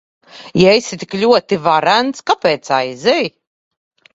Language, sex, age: Latvian, female, 40-49